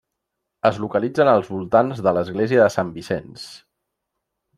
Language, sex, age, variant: Catalan, male, 40-49, Central